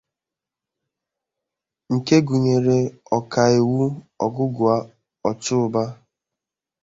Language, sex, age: Igbo, male, 19-29